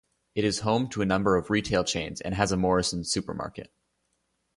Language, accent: English, Canadian English